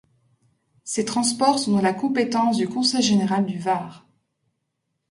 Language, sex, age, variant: French, female, 30-39, Français de métropole